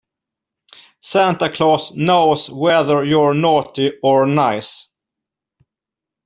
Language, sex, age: English, male, 40-49